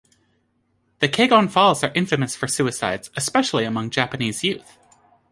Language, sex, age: English, female, 30-39